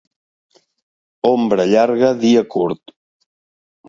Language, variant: Catalan, Central